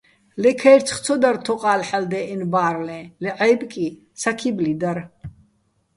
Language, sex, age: Bats, female, 30-39